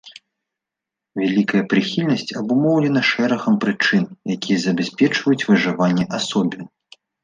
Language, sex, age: Belarusian, male, 19-29